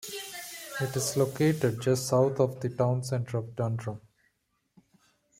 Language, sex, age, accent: English, male, 30-39, India and South Asia (India, Pakistan, Sri Lanka)